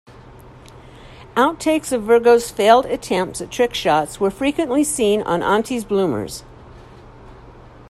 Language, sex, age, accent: English, female, 60-69, United States English